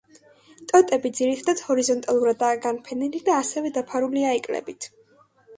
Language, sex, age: Georgian, female, under 19